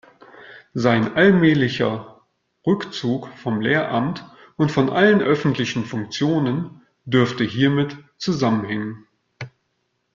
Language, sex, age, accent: German, male, 40-49, Deutschland Deutsch